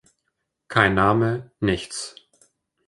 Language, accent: German, Österreichisches Deutsch